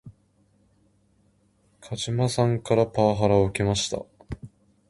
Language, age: Japanese, 19-29